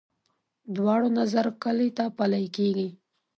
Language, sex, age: Pashto, female, 19-29